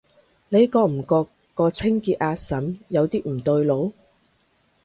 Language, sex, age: Cantonese, female, 30-39